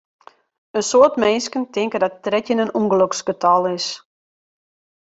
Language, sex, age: Western Frisian, female, 40-49